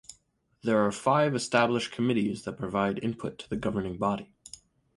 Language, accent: English, United States English